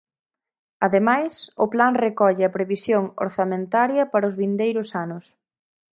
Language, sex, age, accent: Galician, female, 19-29, Central (gheada); Normativo (estándar)